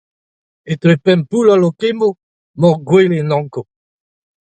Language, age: Breton, 40-49